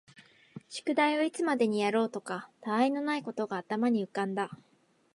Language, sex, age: Japanese, female, 19-29